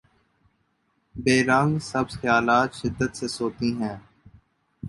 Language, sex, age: Urdu, male, 19-29